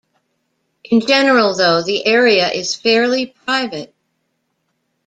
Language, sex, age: English, female, 60-69